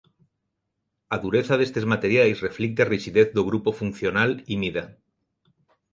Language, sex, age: Galician, male, 40-49